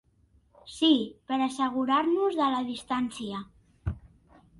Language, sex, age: Catalan, male, 40-49